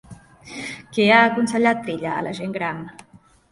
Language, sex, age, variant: Catalan, female, 19-29, Central